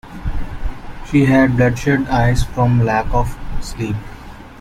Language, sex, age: English, male, 19-29